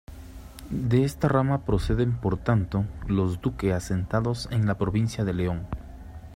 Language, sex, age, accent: Spanish, male, 30-39, México